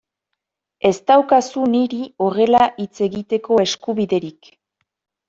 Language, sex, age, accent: Basque, female, 19-29, Nafar-lapurtarra edo Zuberotarra (Lapurdi, Nafarroa Beherea, Zuberoa)